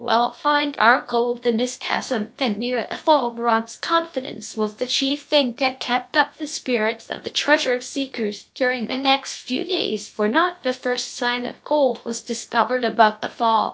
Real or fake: fake